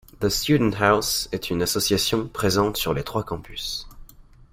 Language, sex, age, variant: French, male, under 19, Français de métropole